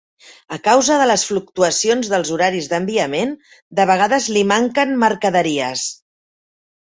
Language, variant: Catalan, Central